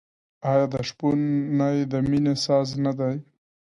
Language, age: Pashto, 19-29